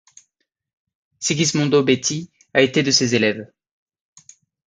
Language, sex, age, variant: French, male, 30-39, Français de métropole